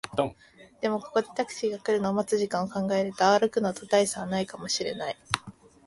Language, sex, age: Japanese, male, 19-29